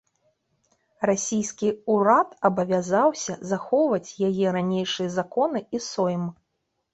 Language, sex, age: Belarusian, female, 40-49